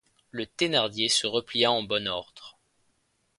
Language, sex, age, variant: French, male, 19-29, Français de métropole